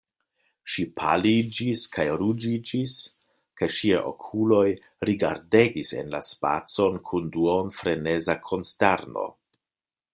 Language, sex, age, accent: Esperanto, male, 50-59, Internacia